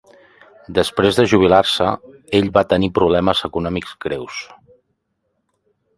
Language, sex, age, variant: Catalan, male, 40-49, Central